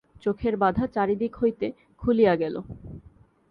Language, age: Bengali, 19-29